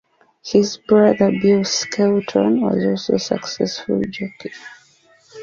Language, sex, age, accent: English, female, 30-39, England English